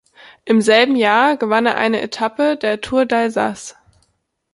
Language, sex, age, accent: German, female, 19-29, Deutschland Deutsch